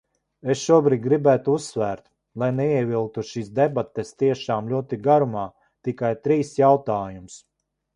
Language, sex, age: Latvian, male, 50-59